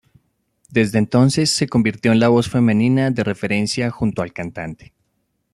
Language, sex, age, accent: Spanish, male, 30-39, Andino-Pacífico: Colombia, Perú, Ecuador, oeste de Bolivia y Venezuela andina